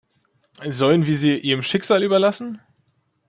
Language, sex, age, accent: German, male, 19-29, Deutschland Deutsch